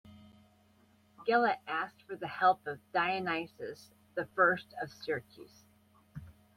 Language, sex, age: English, female, 40-49